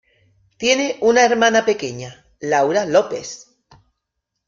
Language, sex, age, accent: Spanish, female, 40-49, España: Sur peninsular (Andalucia, Extremadura, Murcia)